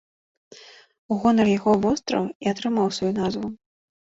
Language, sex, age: Belarusian, female, 30-39